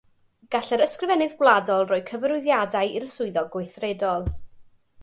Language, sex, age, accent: Welsh, female, 19-29, Y Deyrnas Unedig Cymraeg